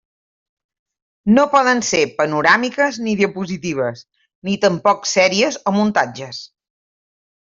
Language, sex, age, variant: Catalan, female, 50-59, Central